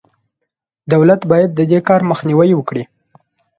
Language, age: Pashto, 19-29